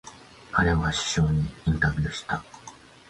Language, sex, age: Japanese, male, 50-59